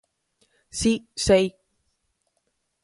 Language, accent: Galician, Atlántico (seseo e gheada)